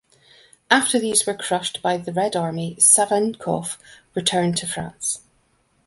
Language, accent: English, Scottish English